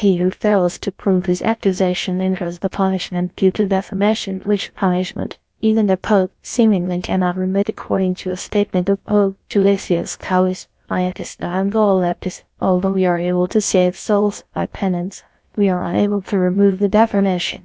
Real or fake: fake